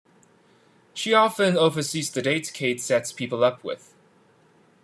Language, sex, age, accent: English, male, 30-39, Hong Kong English